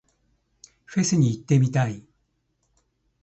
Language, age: Japanese, 70-79